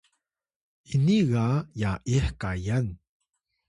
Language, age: Atayal, 30-39